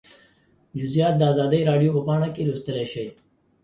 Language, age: Pashto, 30-39